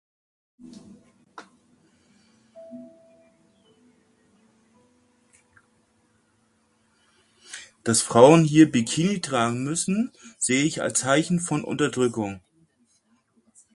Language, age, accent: German, 40-49, Deutschland Deutsch